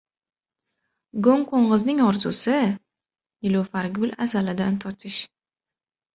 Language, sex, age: Uzbek, female, 19-29